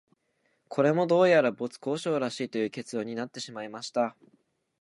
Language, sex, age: Japanese, male, 19-29